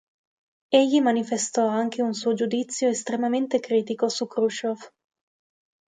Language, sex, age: Italian, female, 19-29